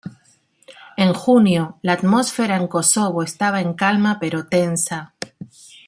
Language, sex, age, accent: Spanish, female, 40-49, España: Islas Canarias